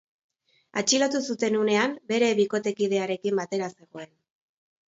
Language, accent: Basque, Erdialdekoa edo Nafarra (Gipuzkoa, Nafarroa)